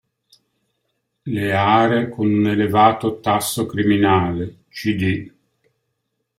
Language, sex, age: Italian, male, 60-69